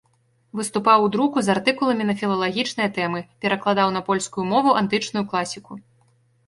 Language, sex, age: Belarusian, female, 19-29